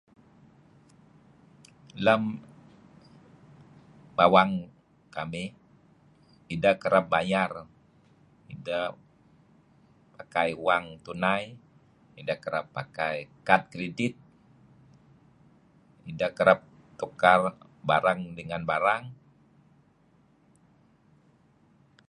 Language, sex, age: Kelabit, male, 50-59